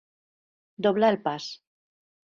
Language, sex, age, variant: Catalan, female, 50-59, Septentrional